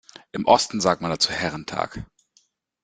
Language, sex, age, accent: German, male, 30-39, Deutschland Deutsch